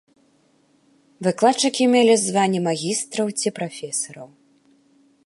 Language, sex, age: Belarusian, female, 19-29